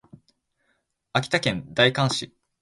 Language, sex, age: Japanese, male, 19-29